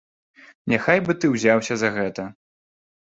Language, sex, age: Belarusian, male, 19-29